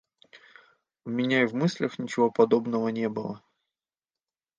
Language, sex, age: Russian, male, 30-39